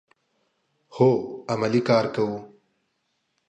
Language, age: Pashto, 30-39